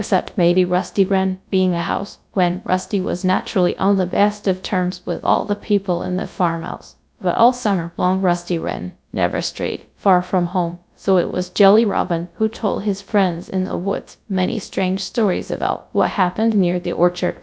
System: TTS, GradTTS